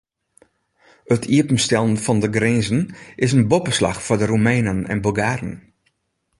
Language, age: Western Frisian, 40-49